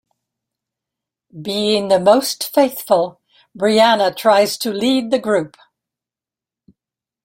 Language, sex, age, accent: English, female, 70-79, United States English